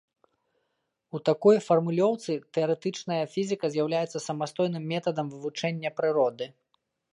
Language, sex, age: Belarusian, male, 30-39